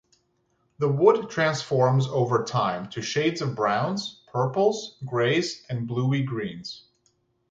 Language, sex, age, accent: English, male, 19-29, United States English